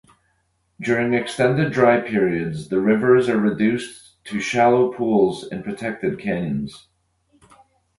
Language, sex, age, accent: English, male, 40-49, Canadian English